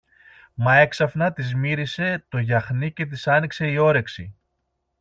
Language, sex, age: Greek, male, 40-49